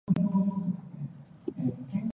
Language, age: Cantonese, 19-29